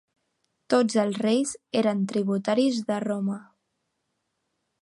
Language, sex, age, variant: Catalan, female, under 19, Central